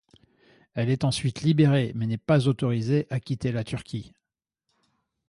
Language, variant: French, Français de métropole